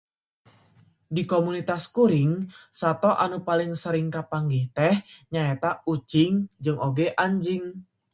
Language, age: Sundanese, 19-29